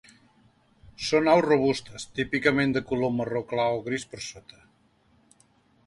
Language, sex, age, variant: Catalan, male, 50-59, Central